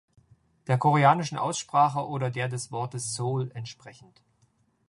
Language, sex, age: German, male, 40-49